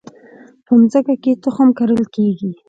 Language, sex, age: Pashto, female, 19-29